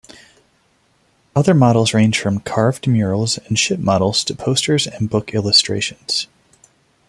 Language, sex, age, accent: English, male, 30-39, United States English